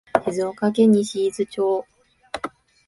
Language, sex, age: Japanese, female, 19-29